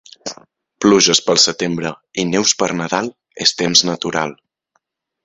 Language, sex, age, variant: Catalan, male, 19-29, Central